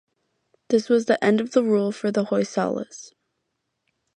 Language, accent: English, United States English